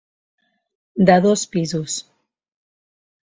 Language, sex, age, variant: Catalan, female, 30-39, Central